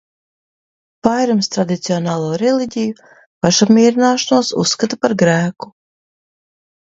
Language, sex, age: Latvian, female, 40-49